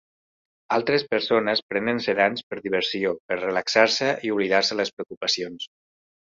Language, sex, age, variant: Catalan, male, 40-49, Central